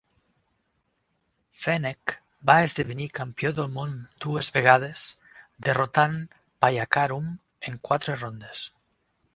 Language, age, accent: Catalan, 50-59, Tortosí